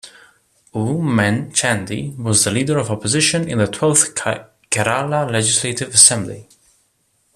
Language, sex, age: English, male, 19-29